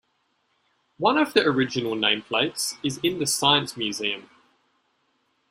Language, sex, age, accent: English, male, 30-39, Australian English